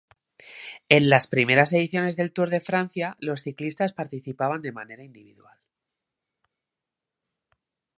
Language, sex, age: Spanish, male, 19-29